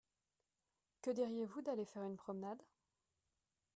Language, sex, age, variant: French, female, 30-39, Français de métropole